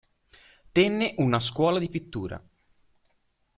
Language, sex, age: Italian, male, under 19